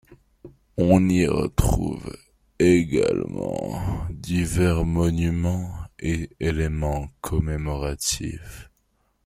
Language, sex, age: French, male, 19-29